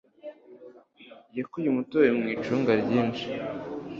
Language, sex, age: Kinyarwanda, male, under 19